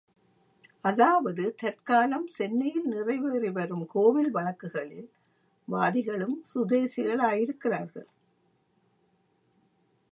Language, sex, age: Tamil, female, 70-79